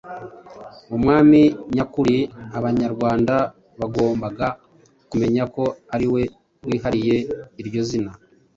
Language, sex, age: Kinyarwanda, male, 30-39